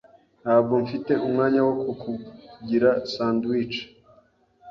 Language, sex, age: Kinyarwanda, male, 19-29